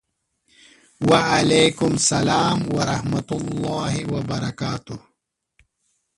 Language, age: Pashto, 40-49